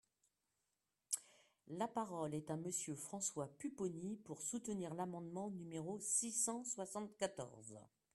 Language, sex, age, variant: French, female, 60-69, Français de métropole